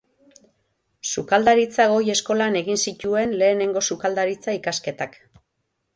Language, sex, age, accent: Basque, female, 40-49, Mendebalekoa (Araba, Bizkaia, Gipuzkoako mendebaleko herri batzuk)